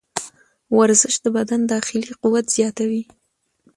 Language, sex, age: Pashto, female, 19-29